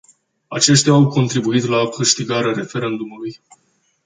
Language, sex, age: Romanian, male, 19-29